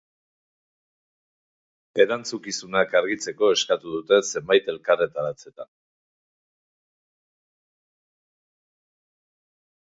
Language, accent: Basque, Erdialdekoa edo Nafarra (Gipuzkoa, Nafarroa)